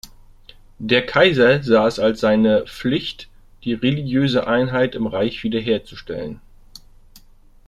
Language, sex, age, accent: German, male, 30-39, Deutschland Deutsch